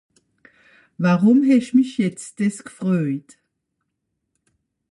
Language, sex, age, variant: Swiss German, female, 60-69, Nordniederàlemmànisch (Rishoffe, Zàwere, Bùsswìller, Hawenau, Brüemt, Stroossbùri, Molse, Dàmbàch, Schlettstàtt, Pfàlzbùri usw.)